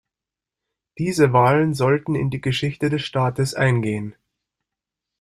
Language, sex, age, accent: German, male, 30-39, Deutschland Deutsch